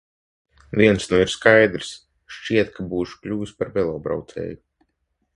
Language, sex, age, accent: Latvian, male, under 19, Vidus dialekts